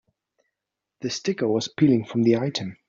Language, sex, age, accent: English, male, 30-39, England English